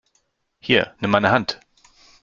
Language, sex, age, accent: German, male, 19-29, Deutschland Deutsch